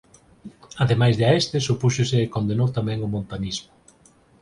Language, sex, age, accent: Galician, male, 40-49, Normativo (estándar)